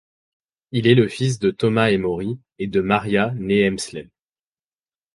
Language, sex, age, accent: French, male, 19-29, Français de Belgique